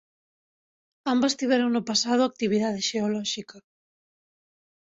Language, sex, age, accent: Galician, female, 30-39, Oriental (común en zona oriental)